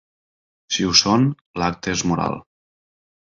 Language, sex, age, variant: Catalan, male, 19-29, Nord-Occidental